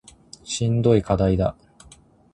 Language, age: Japanese, 19-29